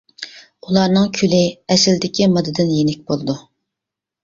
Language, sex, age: Uyghur, female, 19-29